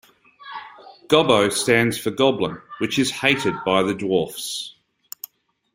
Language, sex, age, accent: English, male, 40-49, Australian English